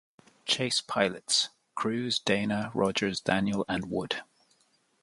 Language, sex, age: English, male, 40-49